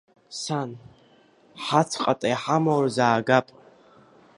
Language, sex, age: Abkhazian, female, 30-39